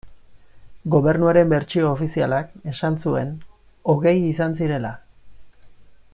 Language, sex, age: Basque, male, 40-49